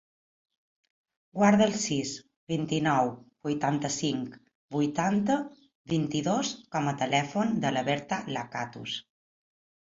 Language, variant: Catalan, Balear